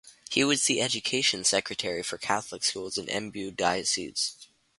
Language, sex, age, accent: English, male, under 19, Canadian English